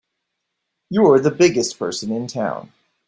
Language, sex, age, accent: English, male, 40-49, United States English